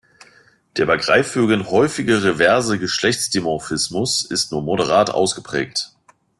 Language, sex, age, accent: German, male, 40-49, Deutschland Deutsch